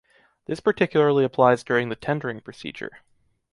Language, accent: English, United States English